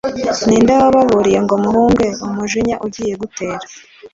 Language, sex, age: Kinyarwanda, female, 19-29